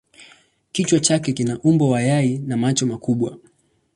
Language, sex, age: Swahili, male, 19-29